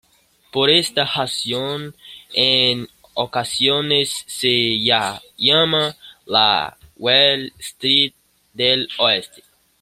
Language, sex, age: Spanish, male, under 19